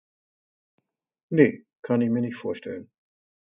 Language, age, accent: German, 60-69, Deutschland Deutsch